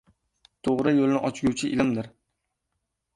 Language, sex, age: Uzbek, male, under 19